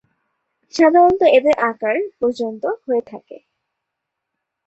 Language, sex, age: Bengali, female, 19-29